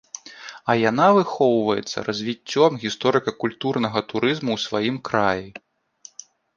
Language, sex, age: Belarusian, male, 30-39